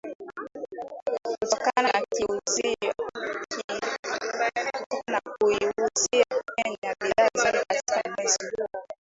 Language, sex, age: Swahili, female, 19-29